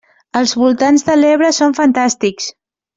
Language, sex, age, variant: Catalan, female, 19-29, Central